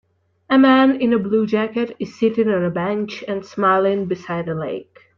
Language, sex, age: English, female, 19-29